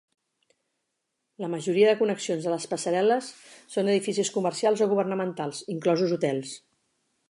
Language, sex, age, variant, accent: Catalan, female, 40-49, Central, central; Oriental